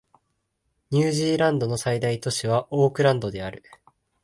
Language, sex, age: Japanese, male, 19-29